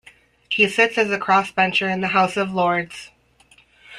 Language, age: English, 30-39